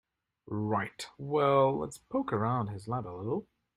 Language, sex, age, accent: English, male, 30-39, England English